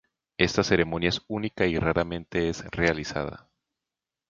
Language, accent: Spanish, Andino-Pacífico: Colombia, Perú, Ecuador, oeste de Bolivia y Venezuela andina